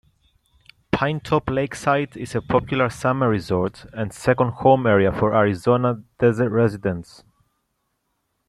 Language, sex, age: English, male, 30-39